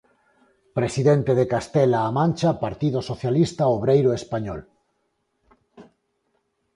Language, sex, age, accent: Galician, male, 40-49, Normativo (estándar); Neofalante